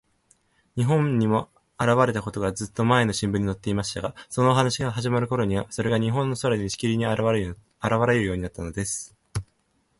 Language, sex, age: Japanese, male, 19-29